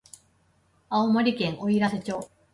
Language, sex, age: Japanese, female, 30-39